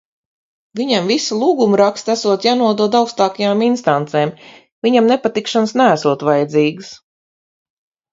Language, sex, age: Latvian, female, 50-59